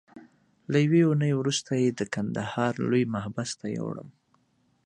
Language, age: Pashto, 30-39